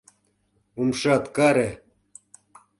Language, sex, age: Mari, male, 50-59